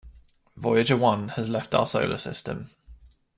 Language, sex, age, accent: English, male, 30-39, England English